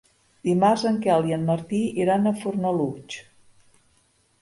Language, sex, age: Catalan, female, 50-59